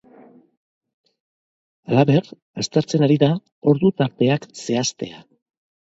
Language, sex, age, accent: Basque, male, 50-59, Erdialdekoa edo Nafarra (Gipuzkoa, Nafarroa)